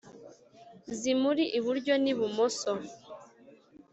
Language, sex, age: Kinyarwanda, female, 19-29